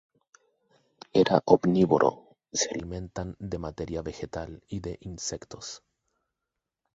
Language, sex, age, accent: Spanish, male, 19-29, Chileno: Chile, Cuyo